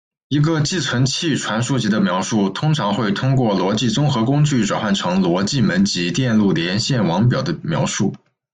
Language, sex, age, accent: Chinese, male, 19-29, 出生地：山东省